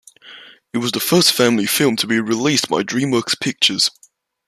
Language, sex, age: English, male, under 19